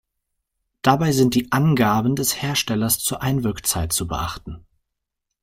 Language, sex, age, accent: German, male, 19-29, Deutschland Deutsch